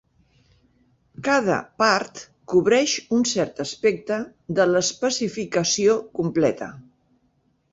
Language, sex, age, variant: Catalan, female, 60-69, Central